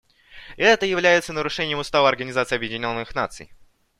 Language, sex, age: Russian, male, under 19